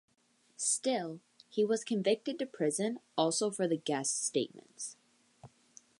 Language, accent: English, United States English